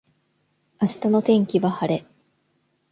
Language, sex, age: Japanese, female, 30-39